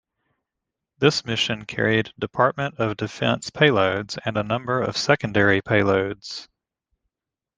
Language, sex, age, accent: English, male, 50-59, United States English